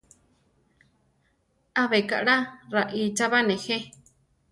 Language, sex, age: Central Tarahumara, female, 30-39